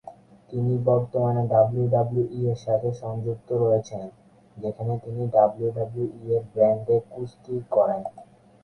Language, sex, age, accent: Bengali, male, 19-29, Bengali; Bangla